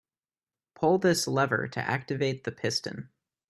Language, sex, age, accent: English, male, 19-29, United States English